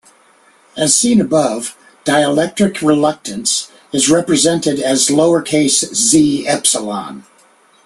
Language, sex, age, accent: English, male, 50-59, United States English